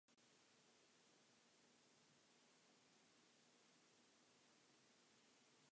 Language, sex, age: English, male, under 19